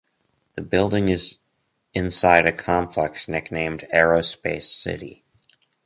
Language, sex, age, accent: English, male, 19-29, United States English